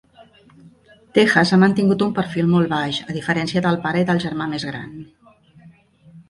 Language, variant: Catalan, Central